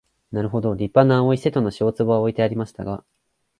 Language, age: Japanese, 19-29